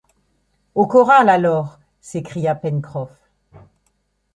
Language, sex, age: French, female, 50-59